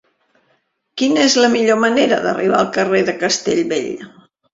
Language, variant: Catalan, Central